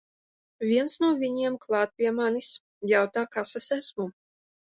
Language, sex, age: Latvian, female, 19-29